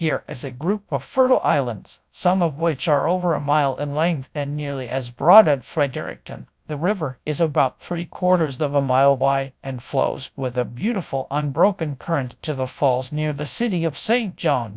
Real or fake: fake